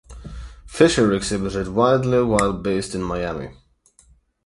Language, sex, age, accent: English, male, 19-29, United States English; England English